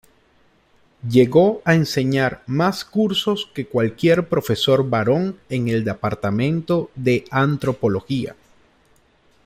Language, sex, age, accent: Spanish, male, 30-39, Caribe: Cuba, Venezuela, Puerto Rico, República Dominicana, Panamá, Colombia caribeña, México caribeño, Costa del golfo de México